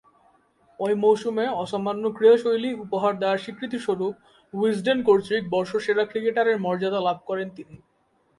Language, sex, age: Bengali, male, 19-29